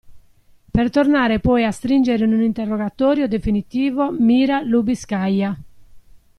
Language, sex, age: Italian, female, 50-59